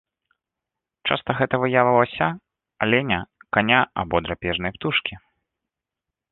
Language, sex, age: Belarusian, male, 19-29